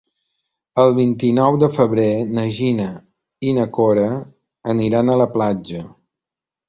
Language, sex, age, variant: Catalan, male, 50-59, Balear